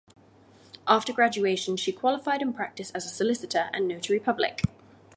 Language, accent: English, England English